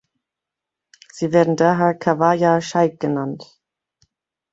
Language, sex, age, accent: German, female, 30-39, Deutschland Deutsch